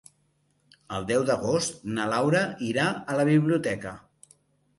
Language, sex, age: Catalan, male, 40-49